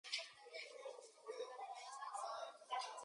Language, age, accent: English, 19-29, United States English